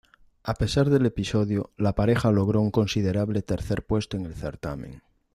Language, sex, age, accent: Spanish, male, 50-59, España: Norte peninsular (Asturias, Castilla y León, Cantabria, País Vasco, Navarra, Aragón, La Rioja, Guadalajara, Cuenca)